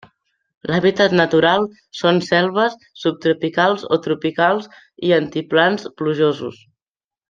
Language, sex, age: Catalan, male, under 19